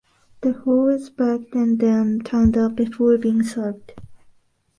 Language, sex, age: English, female, 19-29